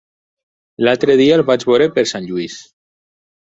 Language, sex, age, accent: Catalan, male, 40-49, valencià